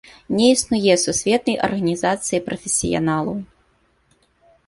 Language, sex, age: Belarusian, female, 30-39